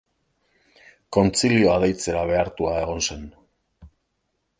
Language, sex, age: Basque, male, 40-49